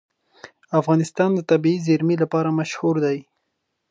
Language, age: Pashto, 19-29